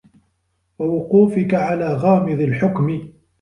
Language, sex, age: Arabic, male, 30-39